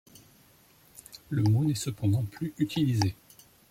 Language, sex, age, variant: French, male, 50-59, Français de métropole